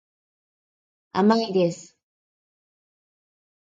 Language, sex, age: Japanese, female, 50-59